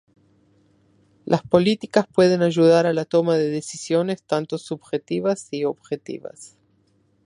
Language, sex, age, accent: Spanish, female, 50-59, Rioplatense: Argentina, Uruguay, este de Bolivia, Paraguay